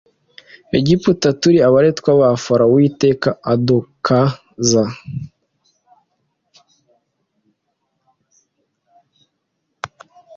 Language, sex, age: Kinyarwanda, male, 19-29